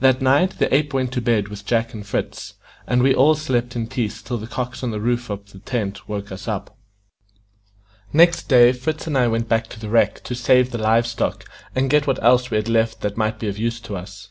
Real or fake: real